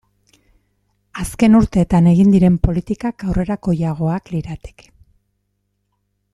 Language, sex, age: Basque, female, 50-59